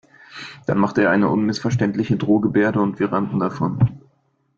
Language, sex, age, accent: German, male, 19-29, Deutschland Deutsch